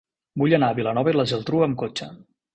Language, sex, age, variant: Catalan, male, 50-59, Central